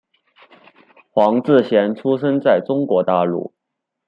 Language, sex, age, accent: Chinese, male, 19-29, 出生地：四川省